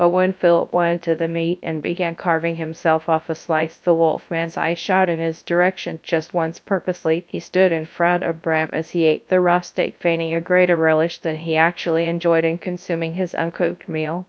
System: TTS, GradTTS